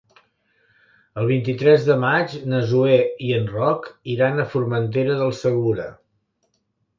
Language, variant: Catalan, Central